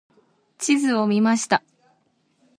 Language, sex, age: Japanese, female, 19-29